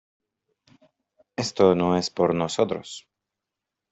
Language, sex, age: Spanish, male, 30-39